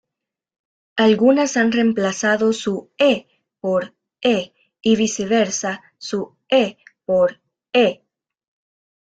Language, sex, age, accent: Spanish, female, 19-29, América central